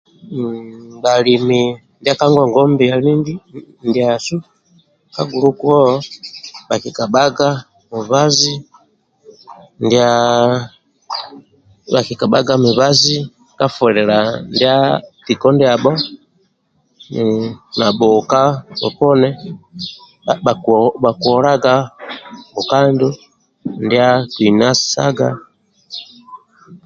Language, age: Amba (Uganda), 30-39